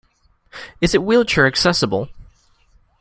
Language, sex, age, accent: English, male, under 19, Canadian English